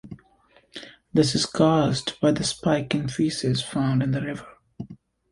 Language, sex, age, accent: English, male, 19-29, England English